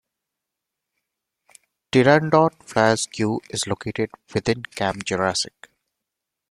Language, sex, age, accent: English, male, 30-39, India and South Asia (India, Pakistan, Sri Lanka)